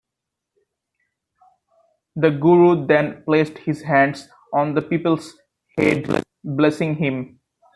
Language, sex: English, male